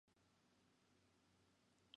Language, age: English, 19-29